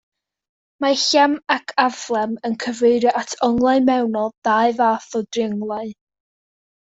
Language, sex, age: Welsh, female, under 19